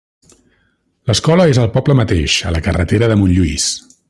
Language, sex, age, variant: Catalan, male, 40-49, Central